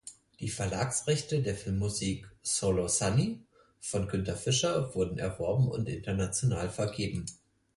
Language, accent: German, Deutschland Deutsch